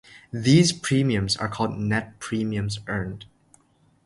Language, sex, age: English, male, under 19